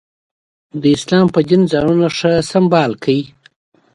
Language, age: Pashto, 40-49